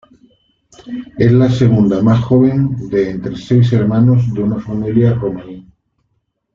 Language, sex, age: Spanish, male, 50-59